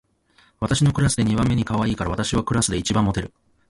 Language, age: Japanese, 40-49